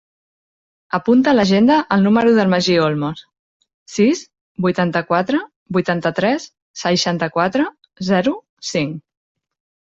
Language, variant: Catalan, Central